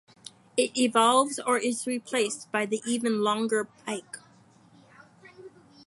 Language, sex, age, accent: English, female, 60-69, United States English